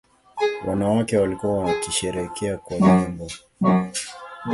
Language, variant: Swahili, Kiswahili cha Bara ya Kenya